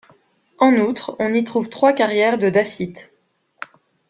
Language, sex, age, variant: French, female, 30-39, Français de métropole